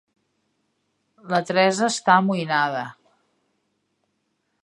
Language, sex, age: Catalan, female, 50-59